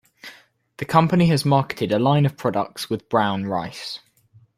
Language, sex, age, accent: English, male, 19-29, England English